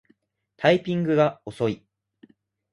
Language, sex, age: Japanese, male, 19-29